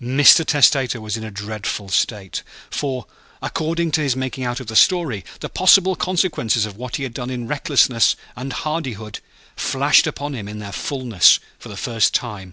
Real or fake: real